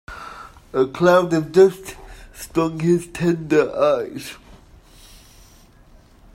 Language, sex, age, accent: English, male, 30-39, England English